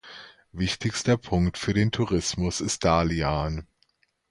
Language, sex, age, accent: German, male, 30-39, Deutschland Deutsch